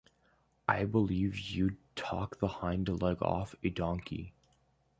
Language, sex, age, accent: English, male, under 19, United States English